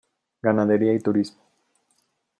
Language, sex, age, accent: Spanish, female, 60-69, México